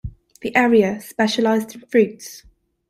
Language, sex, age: English, male, 19-29